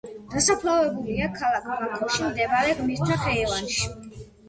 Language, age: Georgian, 30-39